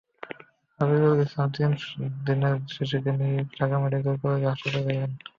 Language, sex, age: Bengali, male, 19-29